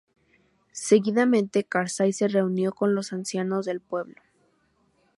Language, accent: Spanish, México